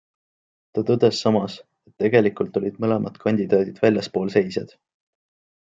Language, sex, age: Estonian, male, 19-29